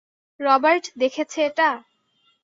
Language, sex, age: Bengali, female, 19-29